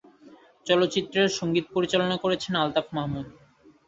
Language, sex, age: Bengali, male, 19-29